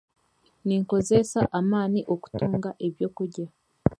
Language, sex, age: Chiga, female, 19-29